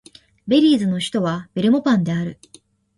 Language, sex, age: Japanese, female, 19-29